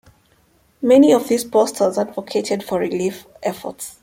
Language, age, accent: English, 30-39, England English